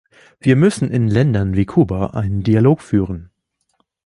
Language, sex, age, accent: German, male, 19-29, Deutschland Deutsch